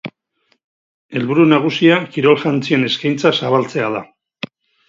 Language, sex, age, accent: Basque, male, 50-59, Mendebalekoa (Araba, Bizkaia, Gipuzkoako mendebaleko herri batzuk)